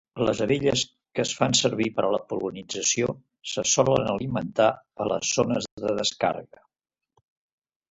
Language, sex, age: Catalan, male, 70-79